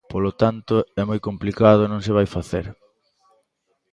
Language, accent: Galician, Normativo (estándar)